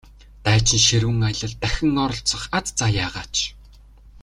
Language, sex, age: Mongolian, male, 19-29